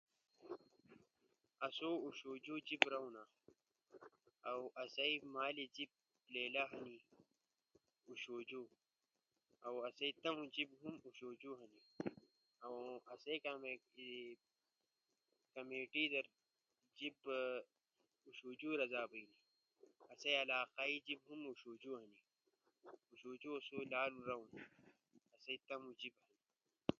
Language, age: Ushojo, under 19